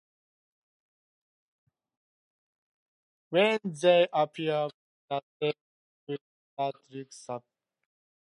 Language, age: English, 19-29